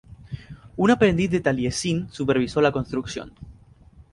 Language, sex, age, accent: Spanish, male, 19-29, América central